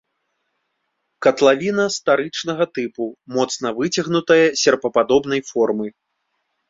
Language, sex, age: Belarusian, male, 40-49